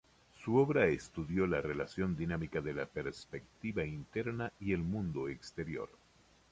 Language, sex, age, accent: Spanish, male, 60-69, Caribe: Cuba, Venezuela, Puerto Rico, República Dominicana, Panamá, Colombia caribeña, México caribeño, Costa del golfo de México